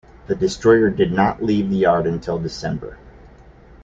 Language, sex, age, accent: English, male, 40-49, United States English